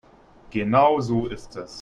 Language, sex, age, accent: German, male, 19-29, Deutschland Deutsch